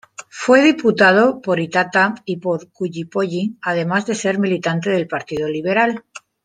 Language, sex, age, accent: Spanish, female, 40-49, España: Sur peninsular (Andalucia, Extremadura, Murcia)